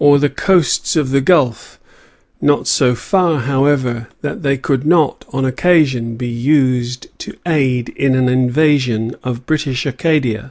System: none